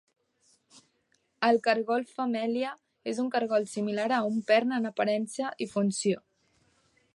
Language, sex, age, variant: Catalan, female, 19-29, Central